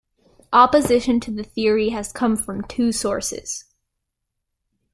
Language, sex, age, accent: English, female, under 19, United States English